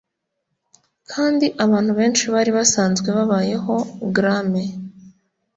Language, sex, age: Kinyarwanda, female, 30-39